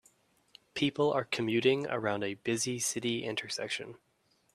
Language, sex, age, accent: English, male, 19-29, United States English